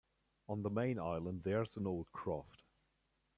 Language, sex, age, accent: English, male, 19-29, England English